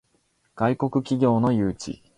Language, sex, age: Japanese, male, 19-29